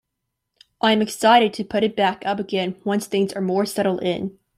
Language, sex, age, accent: English, female, under 19, United States English